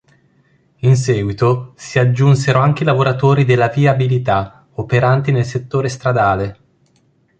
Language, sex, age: Italian, male, 19-29